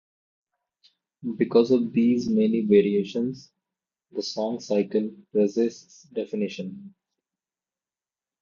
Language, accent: English, India and South Asia (India, Pakistan, Sri Lanka)